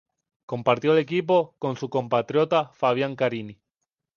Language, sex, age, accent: Spanish, male, 19-29, España: Islas Canarias